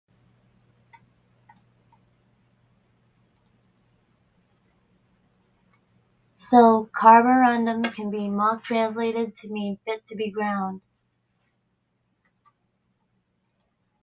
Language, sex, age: English, female, 19-29